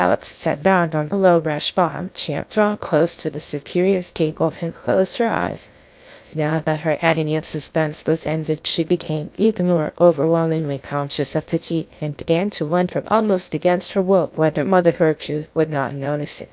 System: TTS, GlowTTS